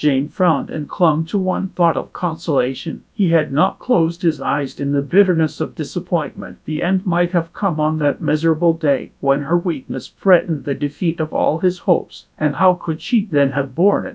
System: TTS, GradTTS